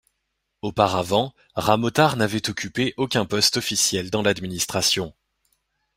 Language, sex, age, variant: French, male, 19-29, Français de métropole